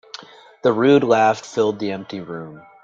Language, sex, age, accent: English, male, 40-49, United States English